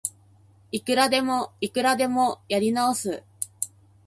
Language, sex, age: Japanese, female, 30-39